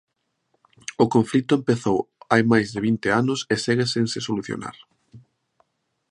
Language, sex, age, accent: Galician, male, 19-29, Normativo (estándar)